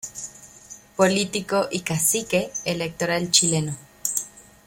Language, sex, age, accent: Spanish, female, 19-29, México